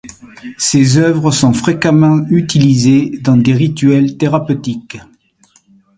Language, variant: French, Français de métropole